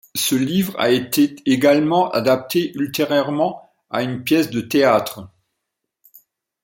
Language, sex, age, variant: French, male, 50-59, Français de métropole